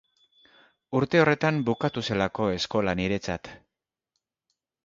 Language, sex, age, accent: Basque, male, 50-59, Mendebalekoa (Araba, Bizkaia, Gipuzkoako mendebaleko herri batzuk)